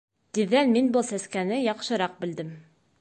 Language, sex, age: Bashkir, female, 19-29